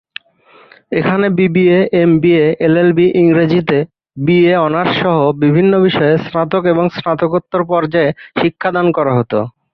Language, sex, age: Bengali, male, 30-39